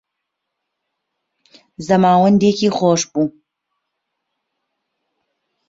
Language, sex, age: Central Kurdish, female, 30-39